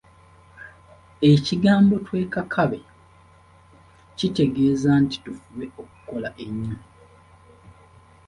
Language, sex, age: Ganda, male, 19-29